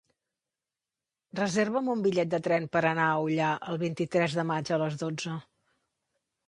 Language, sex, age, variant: Catalan, female, 40-49, Central